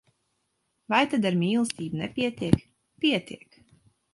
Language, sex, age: Latvian, female, 19-29